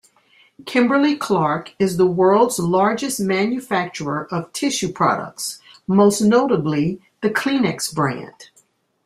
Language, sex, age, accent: English, female, 60-69, United States English